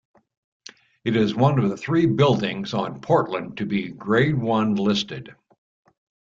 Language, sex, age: English, male, 70-79